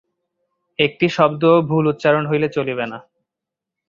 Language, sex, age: Bengali, male, 19-29